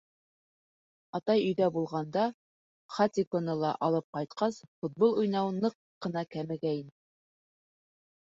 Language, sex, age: Bashkir, female, 30-39